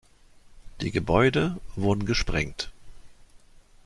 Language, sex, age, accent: German, male, 50-59, Deutschland Deutsch